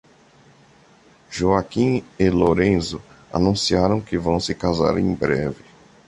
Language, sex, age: Portuguese, male, 30-39